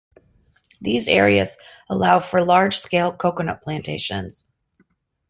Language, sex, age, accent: English, female, 30-39, United States English